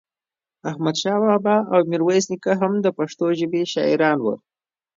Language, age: Pashto, 30-39